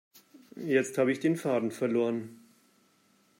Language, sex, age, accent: German, male, 30-39, Deutschland Deutsch